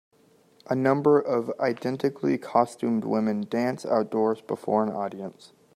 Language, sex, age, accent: English, male, under 19, United States English